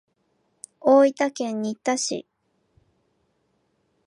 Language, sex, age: Japanese, female, 19-29